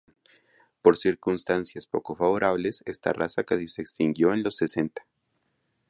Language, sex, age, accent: Spanish, male, 19-29, Andino-Pacífico: Colombia, Perú, Ecuador, oeste de Bolivia y Venezuela andina